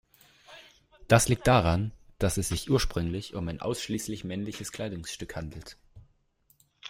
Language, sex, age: German, male, under 19